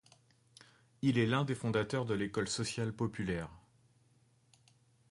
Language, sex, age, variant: French, male, 30-39, Français de métropole